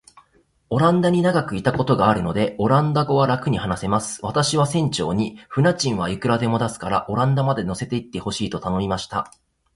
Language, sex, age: Japanese, male, 19-29